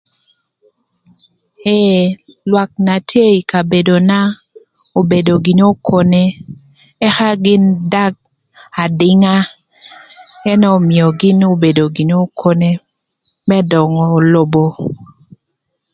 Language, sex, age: Thur, female, 30-39